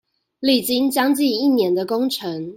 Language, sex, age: Chinese, female, 19-29